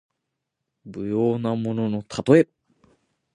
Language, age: Japanese, 19-29